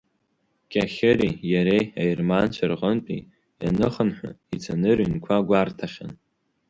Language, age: Abkhazian, under 19